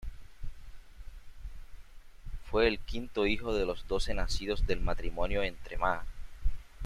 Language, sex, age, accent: Spanish, male, 30-39, Caribe: Cuba, Venezuela, Puerto Rico, República Dominicana, Panamá, Colombia caribeña, México caribeño, Costa del golfo de México